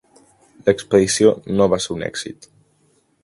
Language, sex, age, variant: Catalan, male, under 19, Central